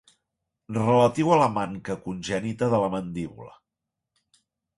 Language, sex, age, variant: Catalan, male, 40-49, Central